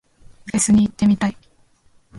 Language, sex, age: Japanese, female, 19-29